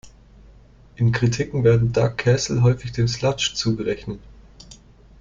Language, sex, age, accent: German, male, 19-29, Deutschland Deutsch